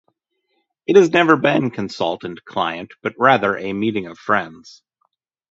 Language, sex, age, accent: English, male, 30-39, United States English